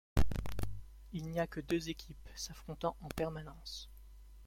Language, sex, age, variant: French, male, 19-29, Français de métropole